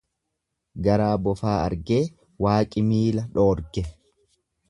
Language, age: Oromo, 30-39